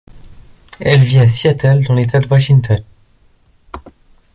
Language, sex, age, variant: French, male, 19-29, Français de métropole